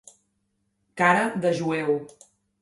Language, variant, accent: Catalan, Central, central